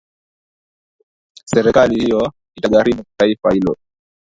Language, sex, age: Swahili, male, 19-29